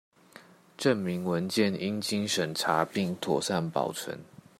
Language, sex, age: Chinese, male, 19-29